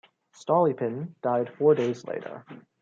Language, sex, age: English, male, 19-29